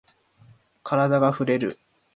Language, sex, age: Japanese, male, 19-29